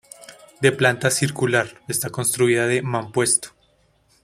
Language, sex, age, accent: Spanish, male, 19-29, América central